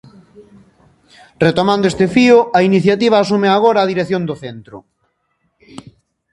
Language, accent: Galician, Normativo (estándar)